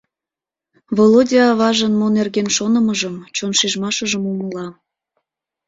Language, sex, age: Mari, female, 19-29